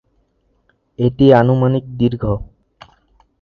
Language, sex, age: Bengali, male, under 19